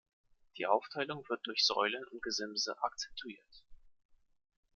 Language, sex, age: German, male, 19-29